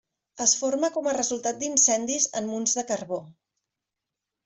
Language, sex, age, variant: Catalan, female, 40-49, Central